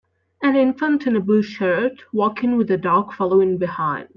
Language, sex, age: English, female, 19-29